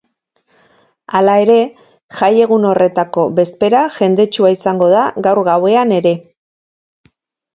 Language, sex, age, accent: Basque, female, 40-49, Mendebalekoa (Araba, Bizkaia, Gipuzkoako mendebaleko herri batzuk)